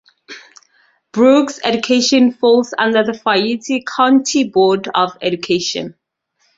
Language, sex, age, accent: English, female, 30-39, Southern African (South Africa, Zimbabwe, Namibia)